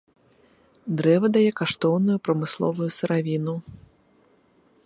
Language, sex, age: Belarusian, female, 30-39